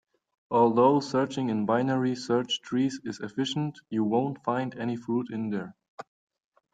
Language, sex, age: English, male, under 19